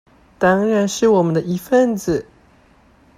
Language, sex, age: Chinese, male, 19-29